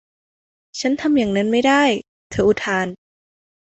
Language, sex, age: Thai, female, under 19